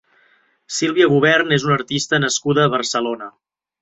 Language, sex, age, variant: Catalan, male, 30-39, Central